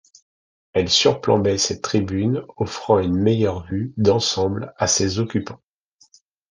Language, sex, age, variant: French, male, 50-59, Français de métropole